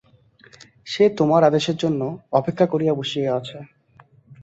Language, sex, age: Bengali, male, 19-29